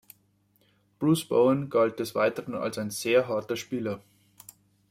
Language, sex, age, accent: German, male, 30-39, Deutschland Deutsch